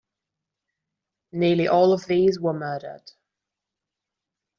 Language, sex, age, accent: English, female, 19-29, England English